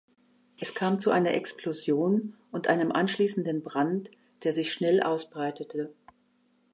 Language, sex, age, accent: German, female, 60-69, Deutschland Deutsch